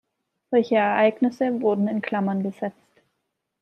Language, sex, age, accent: German, female, 19-29, Deutschland Deutsch